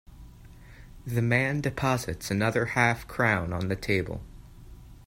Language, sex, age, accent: English, male, 19-29, United States English